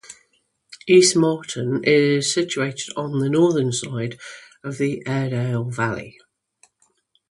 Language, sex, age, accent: English, female, 50-59, England English